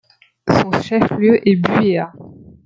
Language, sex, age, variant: French, female, 30-39, Français de métropole